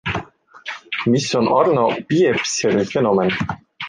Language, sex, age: Estonian, male, 19-29